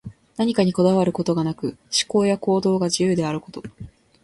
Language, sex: Japanese, female